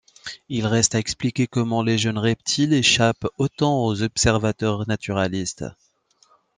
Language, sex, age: French, male, 30-39